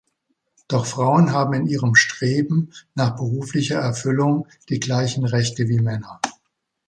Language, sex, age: German, male, 60-69